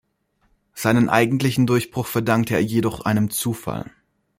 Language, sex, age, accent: German, male, 19-29, Deutschland Deutsch